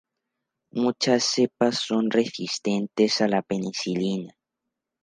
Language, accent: Spanish, México